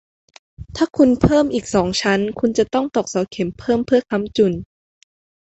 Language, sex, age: Thai, female, under 19